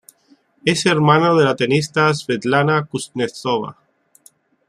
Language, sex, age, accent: Spanish, male, 30-39, España: Islas Canarias